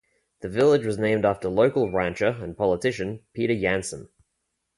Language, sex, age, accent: English, male, 19-29, Australian English